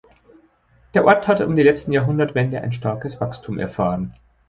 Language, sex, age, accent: German, male, 50-59, Deutschland Deutsch